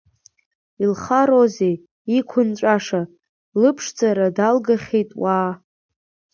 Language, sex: Abkhazian, female